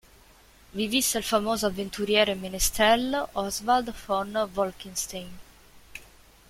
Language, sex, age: Italian, female, 19-29